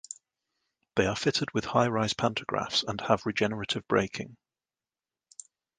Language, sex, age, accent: English, male, 30-39, England English